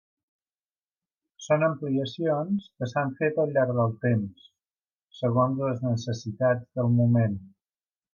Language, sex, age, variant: Catalan, male, 60-69, Septentrional